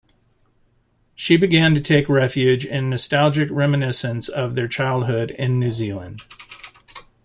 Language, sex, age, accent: English, male, 50-59, United States English